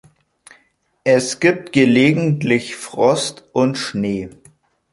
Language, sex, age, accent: German, male, 30-39, Deutschland Deutsch